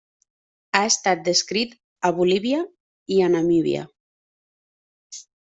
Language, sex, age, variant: Catalan, female, 30-39, Central